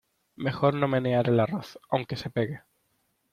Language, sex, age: Spanish, male, 19-29